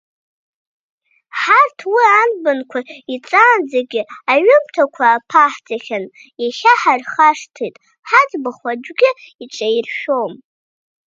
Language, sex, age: Abkhazian, female, 30-39